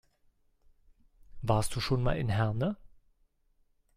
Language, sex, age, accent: German, male, 30-39, Deutschland Deutsch